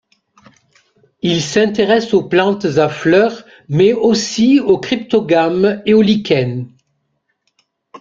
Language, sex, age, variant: French, male, 50-59, Français de métropole